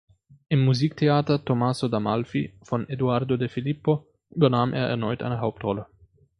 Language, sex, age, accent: German, male, 19-29, Deutschland Deutsch